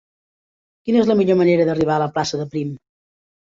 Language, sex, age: Catalan, female, 50-59